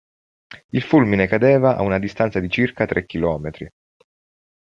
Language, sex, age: Italian, male, 30-39